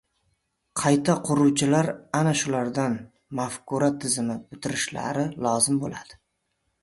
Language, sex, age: Uzbek, male, 30-39